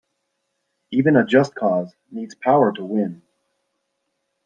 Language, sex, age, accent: English, male, 40-49, United States English